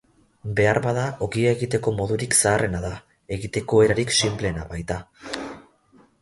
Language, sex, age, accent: Basque, male, 19-29, Mendebalekoa (Araba, Bizkaia, Gipuzkoako mendebaleko herri batzuk)